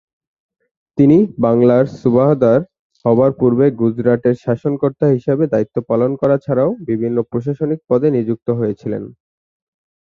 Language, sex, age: Bengali, male, 19-29